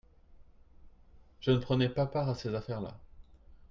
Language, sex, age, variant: French, male, 30-39, Français de métropole